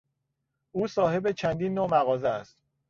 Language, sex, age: Persian, male, 30-39